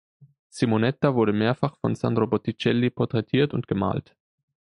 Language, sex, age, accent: German, male, 19-29, Deutschland Deutsch